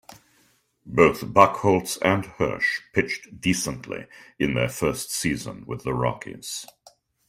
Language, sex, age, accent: English, male, 60-69, Canadian English